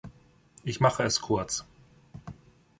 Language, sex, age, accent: German, male, 30-39, Deutschland Deutsch